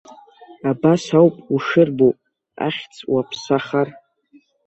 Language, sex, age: Abkhazian, male, under 19